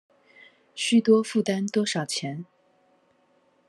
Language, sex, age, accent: Chinese, female, 40-49, 出生地：臺北市